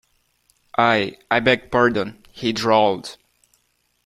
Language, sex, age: English, male, 19-29